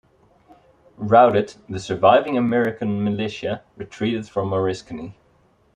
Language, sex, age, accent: English, male, 19-29, Dutch